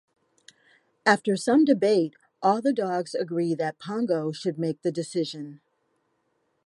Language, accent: English, United States English